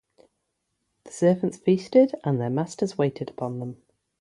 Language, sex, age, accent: English, female, 30-39, England English; yorkshire